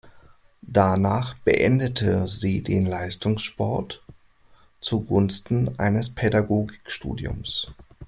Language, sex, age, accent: German, male, 30-39, Deutschland Deutsch